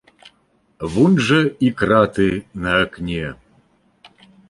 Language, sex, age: Belarusian, male, 40-49